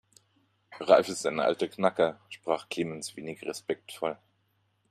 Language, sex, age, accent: German, male, 40-49, Deutschland Deutsch